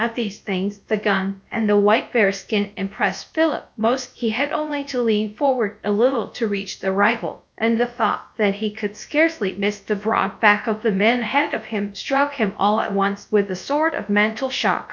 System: TTS, GradTTS